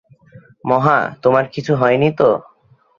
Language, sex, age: Bengali, male, 19-29